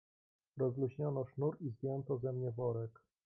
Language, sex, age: Polish, male, 19-29